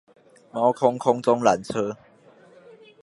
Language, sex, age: Chinese, male, under 19